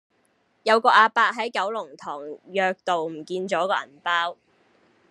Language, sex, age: Cantonese, female, 19-29